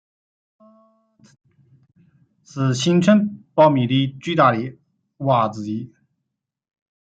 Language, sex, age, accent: Chinese, male, 30-39, 出生地：江苏省